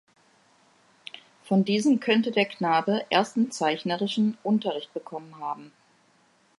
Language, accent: German, Deutschland Deutsch